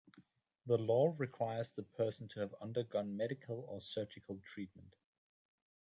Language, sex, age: English, male, 19-29